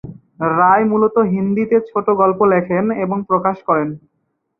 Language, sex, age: Bengali, male, 19-29